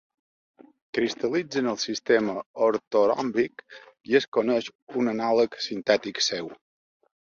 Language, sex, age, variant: Catalan, male, 50-59, Balear